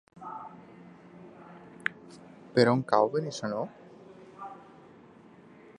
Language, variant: Catalan, Nord-Occidental